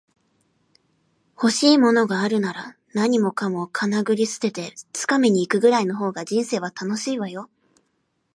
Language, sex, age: Japanese, female, 19-29